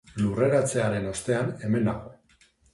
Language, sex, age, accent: Basque, male, 30-39, Mendebalekoa (Araba, Bizkaia, Gipuzkoako mendebaleko herri batzuk)